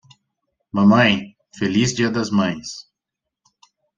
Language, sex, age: Portuguese, male, 30-39